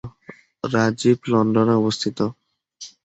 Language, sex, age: Bengali, male, 19-29